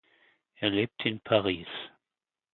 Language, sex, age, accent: German, male, 60-69, Deutschland Deutsch